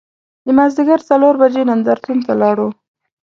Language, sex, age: Pashto, female, 19-29